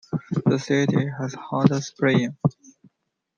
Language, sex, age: English, male, 19-29